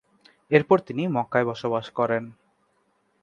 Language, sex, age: Bengali, male, 19-29